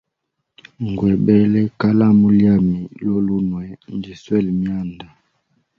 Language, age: Hemba, 19-29